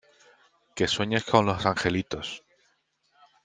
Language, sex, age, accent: Spanish, male, 30-39, España: Sur peninsular (Andalucia, Extremadura, Murcia)